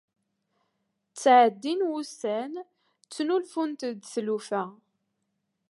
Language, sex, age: Kabyle, female, 19-29